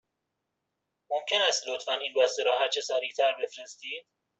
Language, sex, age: Persian, male, 30-39